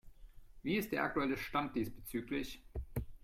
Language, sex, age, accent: German, male, 30-39, Deutschland Deutsch